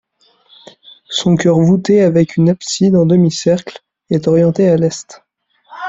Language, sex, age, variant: French, male, 19-29, Français de métropole